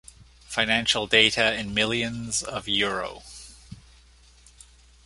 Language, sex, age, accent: English, male, 50-59, Canadian English